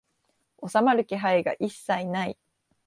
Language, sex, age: Japanese, female, 19-29